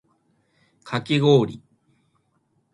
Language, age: Japanese, 60-69